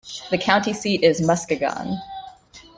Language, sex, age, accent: English, female, 19-29, United States English